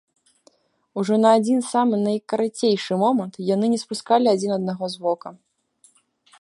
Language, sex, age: Belarusian, female, 19-29